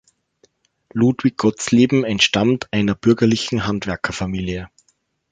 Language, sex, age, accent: German, male, 30-39, Österreichisches Deutsch